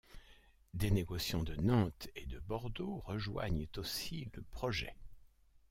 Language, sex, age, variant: French, male, 60-69, Français de métropole